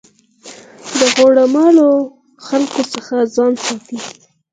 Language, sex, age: Pashto, female, under 19